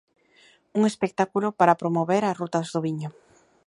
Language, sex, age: Galician, female, 30-39